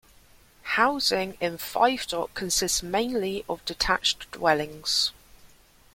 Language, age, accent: English, 19-29, England English